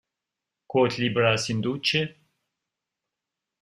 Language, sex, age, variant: French, male, 50-59, Français de métropole